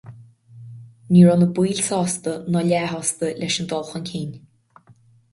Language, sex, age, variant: Irish, female, 30-39, Gaeilge Chonnacht